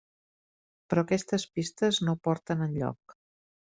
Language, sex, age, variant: Catalan, female, 50-59, Central